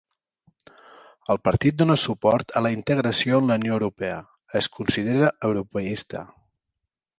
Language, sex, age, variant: Catalan, male, 40-49, Central